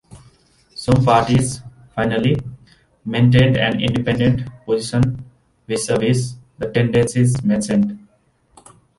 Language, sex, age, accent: English, male, 19-29, India and South Asia (India, Pakistan, Sri Lanka)